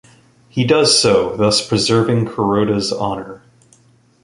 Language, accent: English, United States English